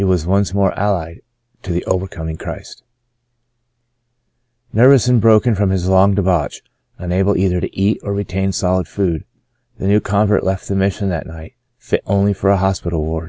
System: none